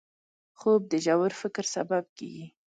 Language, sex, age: Pashto, female, 19-29